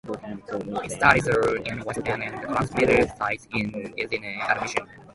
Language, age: English, 19-29